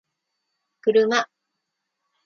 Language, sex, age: Japanese, female, 40-49